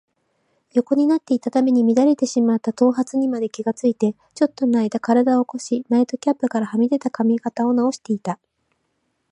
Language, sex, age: Japanese, female, 40-49